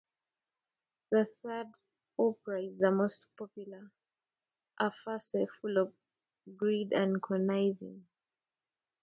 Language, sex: English, female